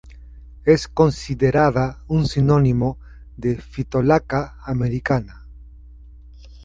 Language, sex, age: Spanish, male, 60-69